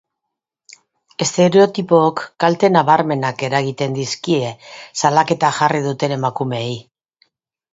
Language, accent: Basque, Mendebalekoa (Araba, Bizkaia, Gipuzkoako mendebaleko herri batzuk)